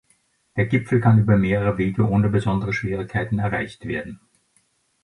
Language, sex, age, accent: German, male, 60-69, Österreichisches Deutsch